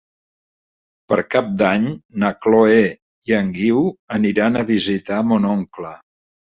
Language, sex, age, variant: Catalan, male, 60-69, Central